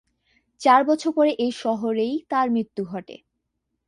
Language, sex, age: Bengali, female, 19-29